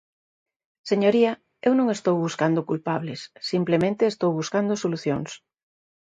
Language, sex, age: Galician, female, 50-59